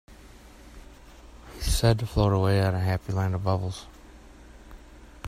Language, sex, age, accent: English, male, 30-39, United States English